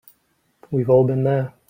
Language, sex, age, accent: English, male, 30-39, England English